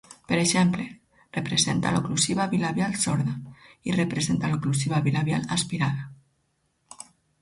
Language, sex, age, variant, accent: Catalan, female, 40-49, Alacantí, valencià